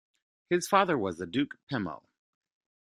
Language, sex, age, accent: English, male, 30-39, United States English